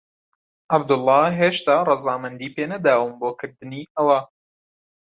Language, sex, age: Central Kurdish, male, 19-29